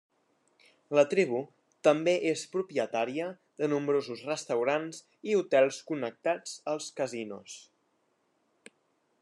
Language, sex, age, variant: Catalan, male, under 19, Central